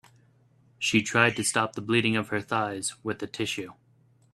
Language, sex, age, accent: English, male, 19-29, United States English